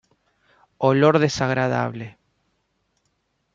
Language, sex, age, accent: Spanish, male, 40-49, Rioplatense: Argentina, Uruguay, este de Bolivia, Paraguay